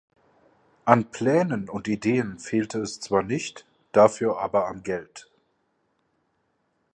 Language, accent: German, Deutschland Deutsch